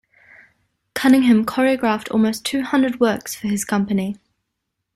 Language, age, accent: English, 19-29, New Zealand English